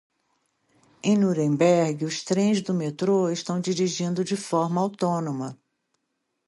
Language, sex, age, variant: Portuguese, female, 60-69, Portuguese (Brasil)